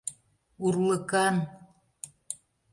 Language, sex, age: Mari, female, 60-69